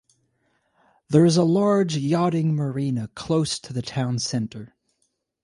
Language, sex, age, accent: English, male, 19-29, United States English